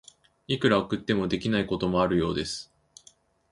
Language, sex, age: Japanese, male, 19-29